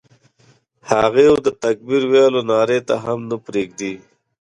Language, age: Pashto, 30-39